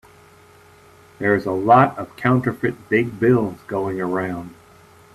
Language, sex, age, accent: English, male, 60-69, United States English